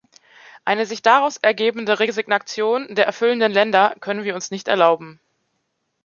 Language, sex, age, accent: German, female, 30-39, Deutschland Deutsch